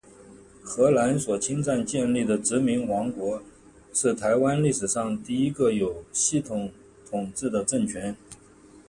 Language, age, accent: Chinese, 40-49, 出生地：上海市